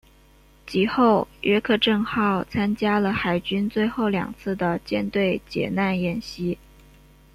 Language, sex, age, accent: Chinese, female, 19-29, 出生地：江西省